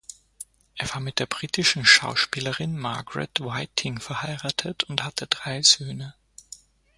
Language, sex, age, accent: German, male, 30-39, Österreichisches Deutsch